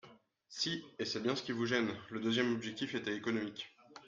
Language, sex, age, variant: French, male, 19-29, Français de métropole